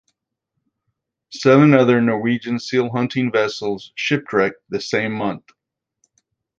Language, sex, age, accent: English, male, 50-59, United States English